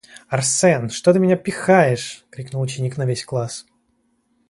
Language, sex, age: Russian, male, 19-29